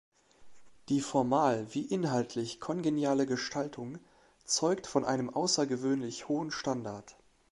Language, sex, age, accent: German, male, 40-49, Deutschland Deutsch